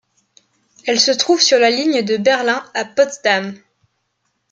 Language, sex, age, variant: French, female, 19-29, Français de métropole